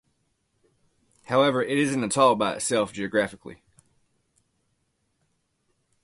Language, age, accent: English, 30-39, United States English